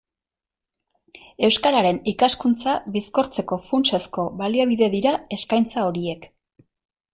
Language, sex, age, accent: Basque, female, 40-49, Erdialdekoa edo Nafarra (Gipuzkoa, Nafarroa)